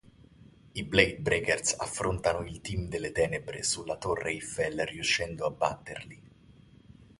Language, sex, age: Italian, male, 19-29